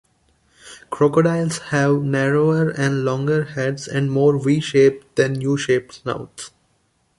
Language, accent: English, India and South Asia (India, Pakistan, Sri Lanka)